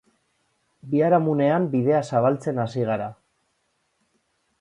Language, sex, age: Basque, male, 40-49